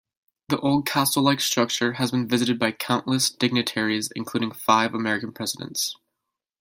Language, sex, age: English, male, 19-29